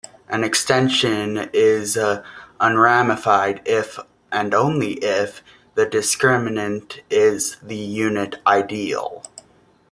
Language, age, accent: English, 19-29, United States English